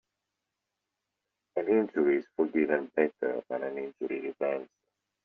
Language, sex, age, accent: English, male, 30-39, England English